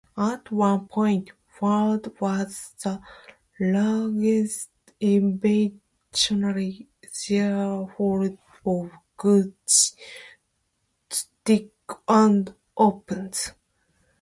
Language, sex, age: English, female, 30-39